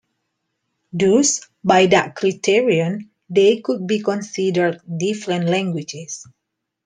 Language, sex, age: English, female, 30-39